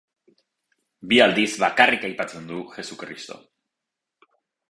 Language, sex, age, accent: Basque, male, 30-39, Mendebalekoa (Araba, Bizkaia, Gipuzkoako mendebaleko herri batzuk)